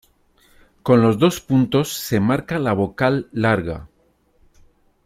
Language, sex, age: Spanish, male, 40-49